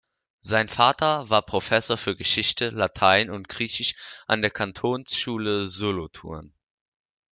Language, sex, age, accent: German, male, under 19, Deutschland Deutsch